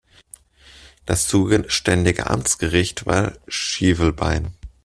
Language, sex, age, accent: German, male, 19-29, Deutschland Deutsch